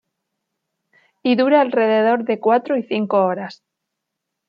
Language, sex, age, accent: Spanish, female, 30-39, España: Sur peninsular (Andalucia, Extremadura, Murcia)